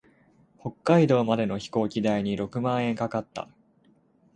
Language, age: Japanese, 19-29